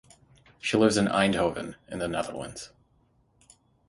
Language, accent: English, United States English; Canadian English